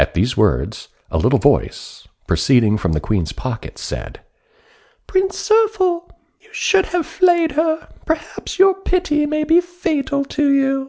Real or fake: real